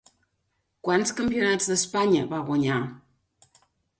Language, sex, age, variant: Catalan, female, 40-49, Septentrional